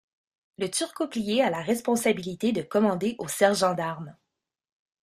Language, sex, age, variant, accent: French, female, 30-39, Français d'Amérique du Nord, Français du Canada